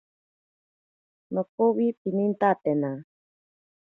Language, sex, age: Ashéninka Perené, female, 30-39